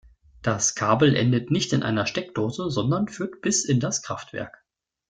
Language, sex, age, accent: German, male, 30-39, Deutschland Deutsch